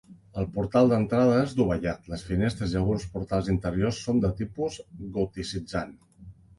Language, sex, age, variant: Catalan, male, 50-59, Central